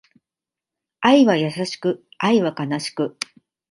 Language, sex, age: Japanese, female, 40-49